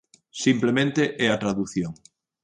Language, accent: Galician, Central (gheada)